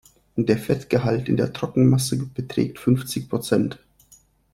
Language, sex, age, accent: German, male, 30-39, Russisch Deutsch